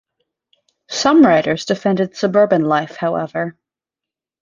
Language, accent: English, United States English